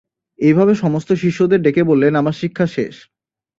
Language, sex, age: Bengali, male, 19-29